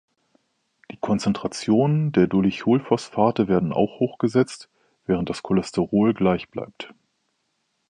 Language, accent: German, Deutschland Deutsch